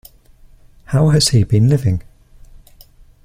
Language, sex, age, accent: English, male, 19-29, England English